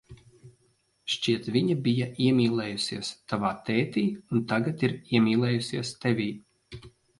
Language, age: Latvian, 40-49